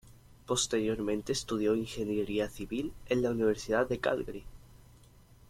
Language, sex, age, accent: Spanish, male, 19-29, España: Sur peninsular (Andalucia, Extremadura, Murcia)